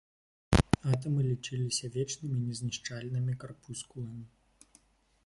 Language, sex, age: Belarusian, male, 19-29